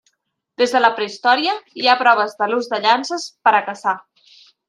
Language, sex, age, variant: Catalan, female, 30-39, Central